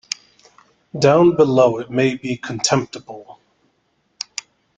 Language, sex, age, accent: English, male, 30-39, United States English